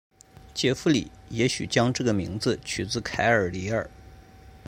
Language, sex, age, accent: Chinese, male, 30-39, 出生地：河南省